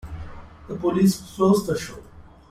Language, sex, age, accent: English, male, 30-39, India and South Asia (India, Pakistan, Sri Lanka)